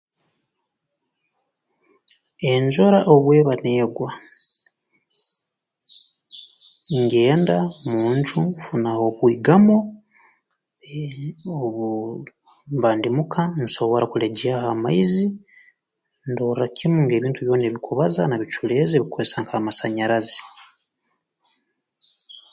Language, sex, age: Tooro, male, 19-29